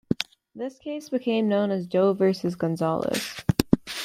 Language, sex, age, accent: English, female, under 19, United States English